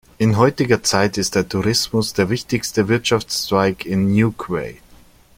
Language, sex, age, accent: German, male, 40-49, Deutschland Deutsch